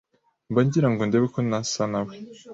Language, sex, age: Kinyarwanda, male, 40-49